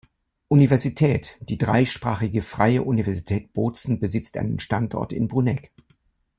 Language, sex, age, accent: German, male, 70-79, Deutschland Deutsch